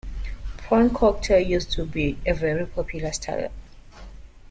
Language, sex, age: English, female, 19-29